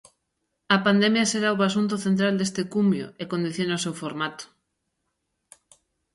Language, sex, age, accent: Galician, female, 30-39, Oriental (común en zona oriental)